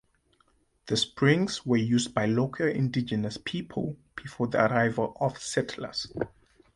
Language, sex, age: English, male, 19-29